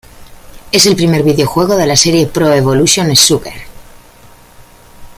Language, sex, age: Spanish, female, 40-49